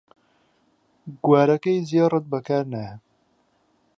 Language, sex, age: Central Kurdish, male, 19-29